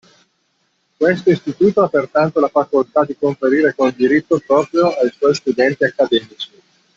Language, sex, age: Italian, male, 50-59